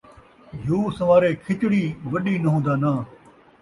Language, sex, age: Saraiki, male, 50-59